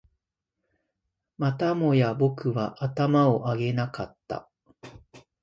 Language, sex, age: Japanese, male, 30-39